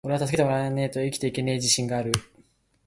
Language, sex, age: Japanese, male, 19-29